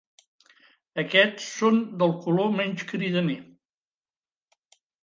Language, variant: Catalan, Central